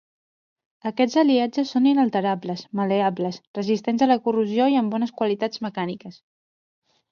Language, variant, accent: Catalan, Central, central